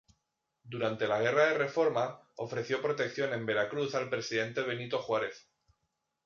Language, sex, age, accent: Spanish, male, 30-39, España: Norte peninsular (Asturias, Castilla y León, Cantabria, País Vasco, Navarra, Aragón, La Rioja, Guadalajara, Cuenca)